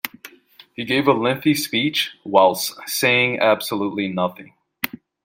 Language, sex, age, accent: English, male, 30-39, United States English